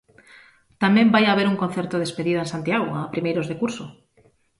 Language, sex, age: Galician, female, 30-39